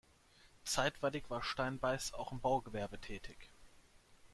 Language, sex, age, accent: German, male, 19-29, Deutschland Deutsch